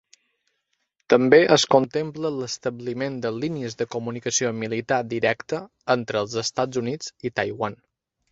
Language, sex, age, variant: Catalan, male, 30-39, Balear